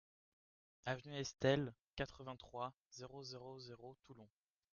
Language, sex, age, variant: French, male, 19-29, Français de métropole